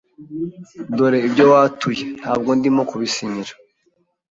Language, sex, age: Kinyarwanda, male, 19-29